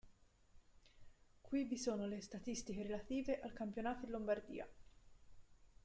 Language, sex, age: Italian, female, 19-29